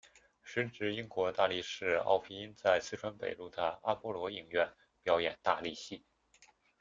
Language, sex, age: Chinese, male, 19-29